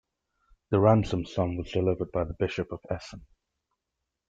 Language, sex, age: English, male, 30-39